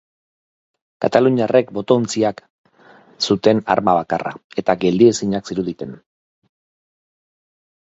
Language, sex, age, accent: Basque, male, 50-59, Erdialdekoa edo Nafarra (Gipuzkoa, Nafarroa)